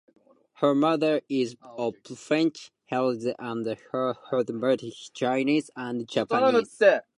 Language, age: English, 19-29